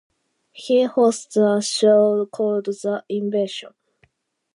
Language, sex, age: English, female, under 19